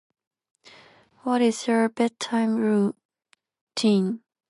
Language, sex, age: English, female, under 19